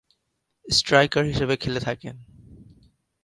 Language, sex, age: Bengali, male, 19-29